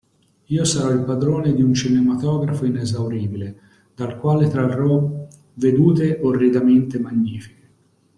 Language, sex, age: Italian, male, 40-49